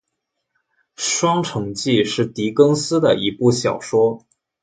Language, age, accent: Chinese, 19-29, 出生地：江苏省